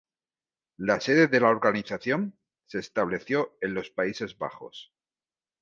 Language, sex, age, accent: Spanish, male, 50-59, España: Sur peninsular (Andalucia, Extremadura, Murcia)